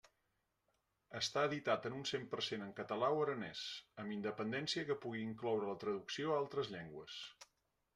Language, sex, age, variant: Catalan, male, 40-49, Central